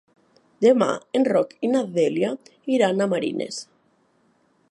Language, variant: Catalan, Nord-Occidental